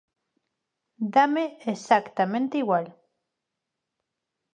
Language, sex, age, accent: Galician, female, 30-39, Neofalante